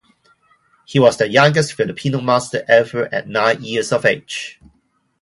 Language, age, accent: English, 30-39, Hong Kong English